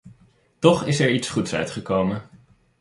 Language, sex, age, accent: Dutch, male, 19-29, Nederlands Nederlands